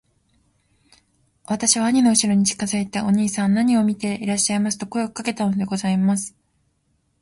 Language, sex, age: Japanese, female, 19-29